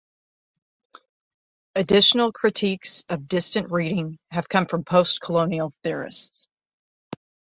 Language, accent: English, United States English